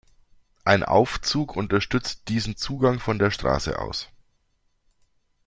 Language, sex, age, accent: German, male, 40-49, Deutschland Deutsch